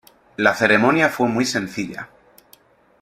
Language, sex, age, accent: Spanish, male, 30-39, España: Centro-Sur peninsular (Madrid, Toledo, Castilla-La Mancha)